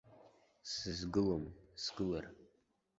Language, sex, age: Abkhazian, male, under 19